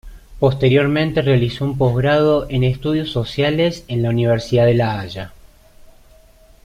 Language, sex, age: Spanish, male, 30-39